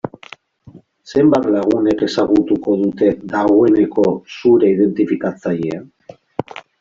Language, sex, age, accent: Basque, male, 40-49, Mendebalekoa (Araba, Bizkaia, Gipuzkoako mendebaleko herri batzuk)